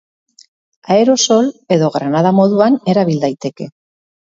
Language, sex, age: Basque, female, 40-49